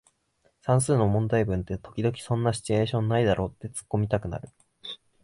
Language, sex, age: Japanese, male, 19-29